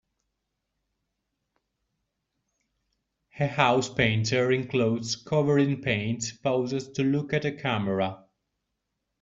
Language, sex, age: English, male, 30-39